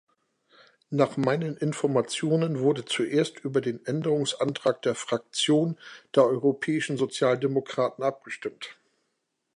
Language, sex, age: German, male, 40-49